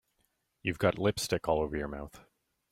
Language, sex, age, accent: English, male, 30-39, Canadian English